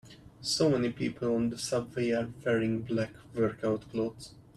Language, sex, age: English, male, 19-29